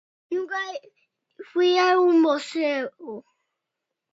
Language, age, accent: Spanish, under 19, Andino-Pacífico: Colombia, Perú, Ecuador, oeste de Bolivia y Venezuela andina